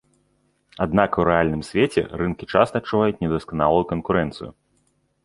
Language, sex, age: Belarusian, male, 30-39